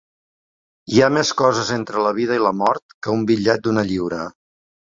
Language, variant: Catalan, Central